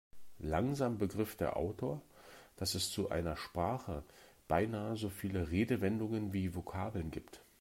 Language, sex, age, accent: German, male, 50-59, Deutschland Deutsch